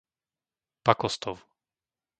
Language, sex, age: Slovak, male, 30-39